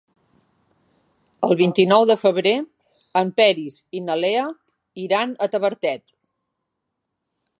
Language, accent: Catalan, tarragoní